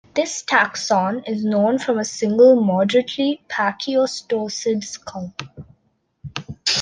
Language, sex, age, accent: English, female, 19-29, India and South Asia (India, Pakistan, Sri Lanka)